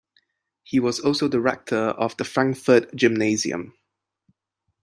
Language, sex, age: English, male, 30-39